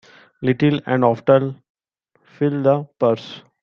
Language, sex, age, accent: English, male, 19-29, India and South Asia (India, Pakistan, Sri Lanka)